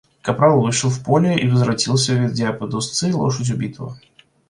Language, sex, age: Russian, male, 19-29